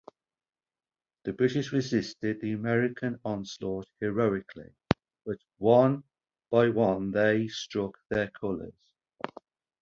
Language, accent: English, England English